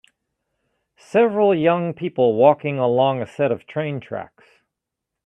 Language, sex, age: English, male, 50-59